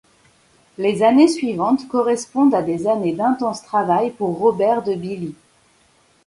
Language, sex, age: French, female, 30-39